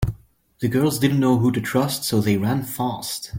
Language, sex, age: English, male, 30-39